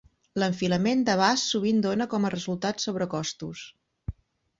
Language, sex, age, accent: Catalan, female, 50-59, Empordanès